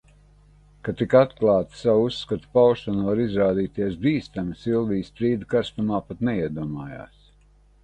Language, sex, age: Latvian, male, 60-69